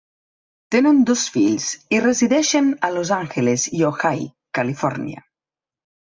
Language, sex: Catalan, female